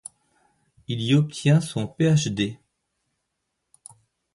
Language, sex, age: French, male, 50-59